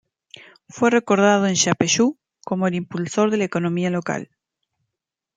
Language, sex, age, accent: Spanish, female, 40-49, Rioplatense: Argentina, Uruguay, este de Bolivia, Paraguay